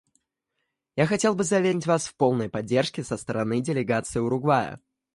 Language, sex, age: Russian, male, 19-29